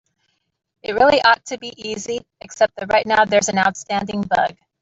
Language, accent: English, United States English